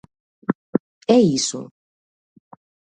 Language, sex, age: Galician, female, 30-39